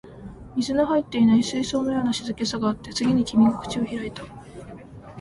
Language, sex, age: Japanese, female, 19-29